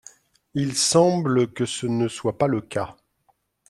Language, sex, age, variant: French, male, 50-59, Français de métropole